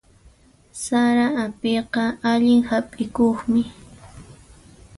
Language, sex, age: Puno Quechua, female, 19-29